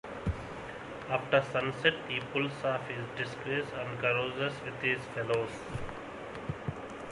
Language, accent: English, India and South Asia (India, Pakistan, Sri Lanka)